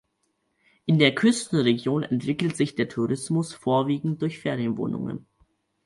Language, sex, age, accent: German, male, under 19, Deutschland Deutsch